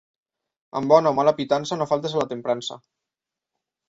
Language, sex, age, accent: Catalan, male, 19-29, valencià